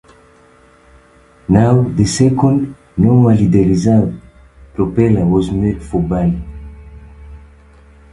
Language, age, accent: English, 30-39, United States English